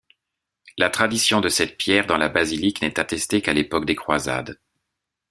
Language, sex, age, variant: French, male, 50-59, Français de métropole